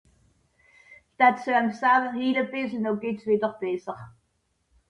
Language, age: French, 70-79